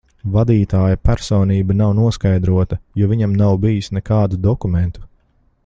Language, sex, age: Latvian, male, 30-39